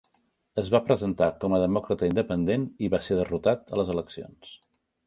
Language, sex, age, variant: Catalan, male, 50-59, Central